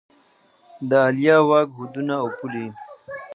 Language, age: Pashto, 30-39